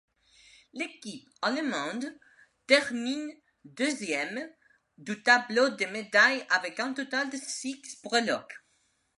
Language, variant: French, Français de métropole